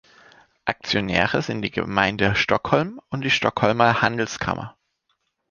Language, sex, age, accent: German, male, 30-39, Deutschland Deutsch